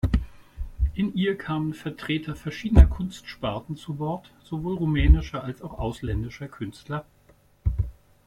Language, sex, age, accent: German, male, 50-59, Deutschland Deutsch